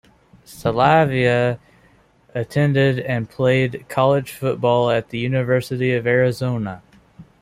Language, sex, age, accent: English, male, 19-29, United States English